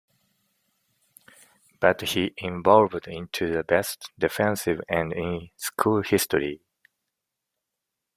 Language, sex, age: English, male, 50-59